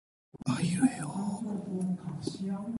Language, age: Cantonese, 19-29